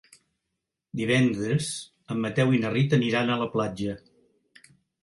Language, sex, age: Catalan, male, 60-69